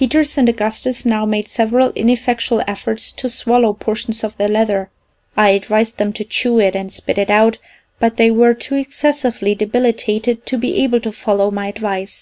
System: none